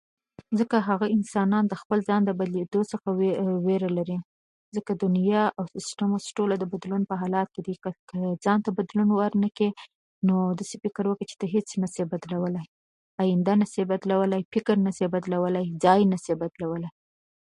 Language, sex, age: Pashto, female, 19-29